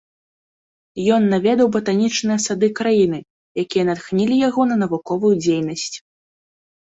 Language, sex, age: Belarusian, female, 19-29